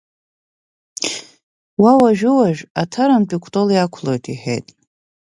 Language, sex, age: Abkhazian, female, 30-39